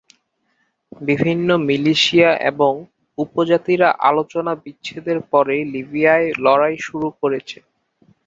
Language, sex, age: Bengali, male, 19-29